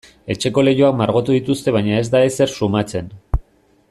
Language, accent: Basque, Erdialdekoa edo Nafarra (Gipuzkoa, Nafarroa)